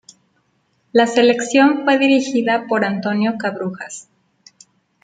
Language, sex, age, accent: Spanish, female, 40-49, México